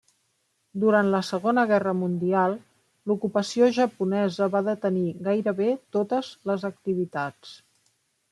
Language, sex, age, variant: Catalan, female, 50-59, Central